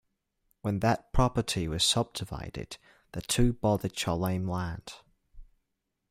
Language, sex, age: English, male, 19-29